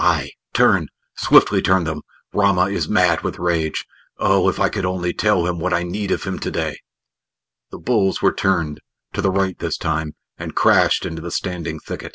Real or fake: real